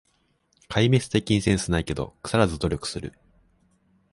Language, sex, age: Japanese, male, 19-29